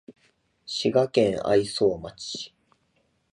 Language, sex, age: Japanese, male, 19-29